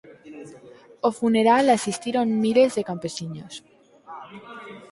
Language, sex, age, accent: Galician, female, under 19, Normativo (estándar)